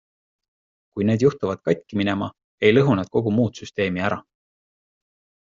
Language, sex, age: Estonian, male, 30-39